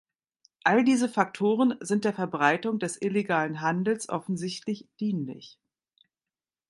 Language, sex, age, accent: German, female, 50-59, Deutschland Deutsch